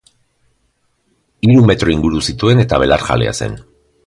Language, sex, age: Basque, male, 50-59